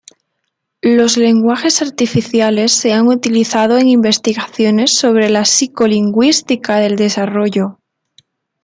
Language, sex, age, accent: Spanish, female, 19-29, España: Sur peninsular (Andalucia, Extremadura, Murcia)